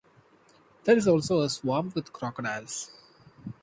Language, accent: English, India and South Asia (India, Pakistan, Sri Lanka)